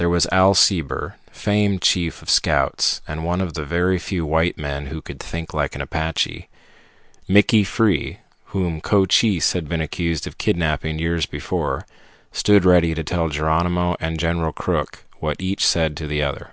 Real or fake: real